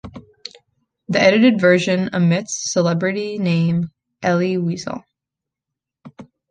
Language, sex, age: English, female, 19-29